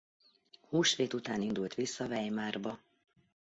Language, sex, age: Hungarian, female, 40-49